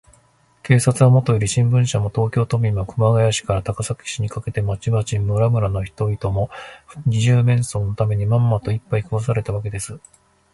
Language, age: Japanese, 50-59